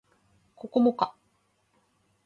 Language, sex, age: Japanese, female, 50-59